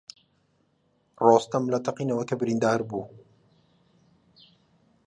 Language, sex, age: Central Kurdish, male, 19-29